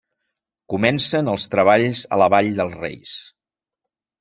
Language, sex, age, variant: Catalan, male, 50-59, Central